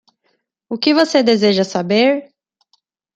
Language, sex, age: Portuguese, female, 30-39